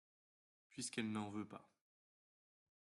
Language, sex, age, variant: French, male, 19-29, Français de métropole